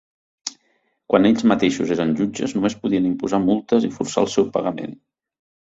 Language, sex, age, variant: Catalan, male, 50-59, Central